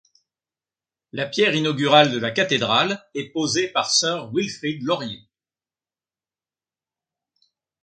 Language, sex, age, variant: French, male, 60-69, Français de métropole